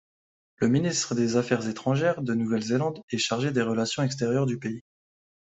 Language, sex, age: French, male, 30-39